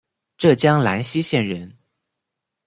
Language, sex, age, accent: Chinese, male, 19-29, 出生地：湖北省